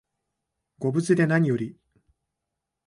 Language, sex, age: Japanese, male, 19-29